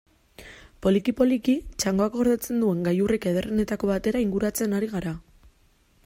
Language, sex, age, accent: Basque, female, 19-29, Mendebalekoa (Araba, Bizkaia, Gipuzkoako mendebaleko herri batzuk)